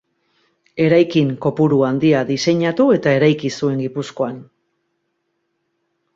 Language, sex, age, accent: Basque, female, 40-49, Mendebalekoa (Araba, Bizkaia, Gipuzkoako mendebaleko herri batzuk)